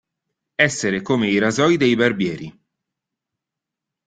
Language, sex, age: Italian, male, 19-29